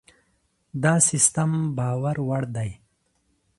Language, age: Pashto, 30-39